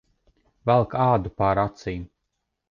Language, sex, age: Latvian, male, 30-39